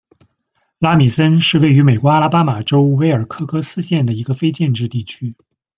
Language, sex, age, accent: Chinese, male, 30-39, 出生地：山东省